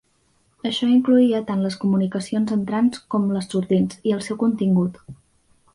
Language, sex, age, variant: Catalan, female, under 19, Central